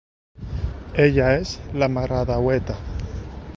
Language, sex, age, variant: Catalan, male, 40-49, Central